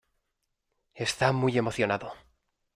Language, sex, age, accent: Spanish, male, 19-29, España: Centro-Sur peninsular (Madrid, Toledo, Castilla-La Mancha)